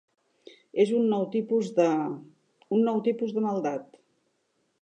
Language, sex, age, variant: Catalan, female, 60-69, Central